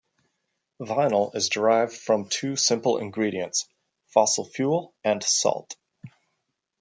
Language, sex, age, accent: English, male, 40-49, United States English